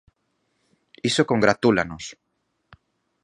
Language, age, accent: Galician, 30-39, Normativo (estándar)